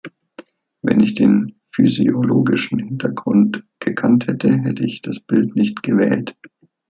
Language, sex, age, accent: German, male, 40-49, Deutschland Deutsch